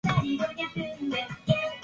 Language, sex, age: Japanese, female, 19-29